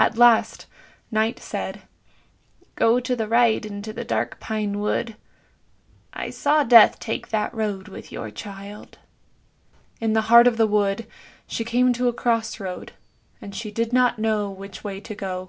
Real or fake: real